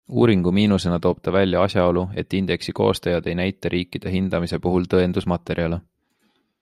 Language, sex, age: Estonian, male, 19-29